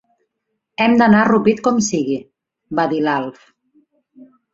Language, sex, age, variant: Catalan, female, 40-49, Central